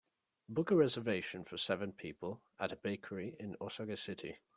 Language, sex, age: English, male, 19-29